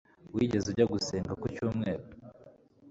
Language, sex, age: Kinyarwanda, male, 19-29